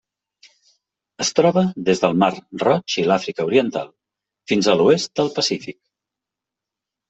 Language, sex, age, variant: Catalan, male, 50-59, Central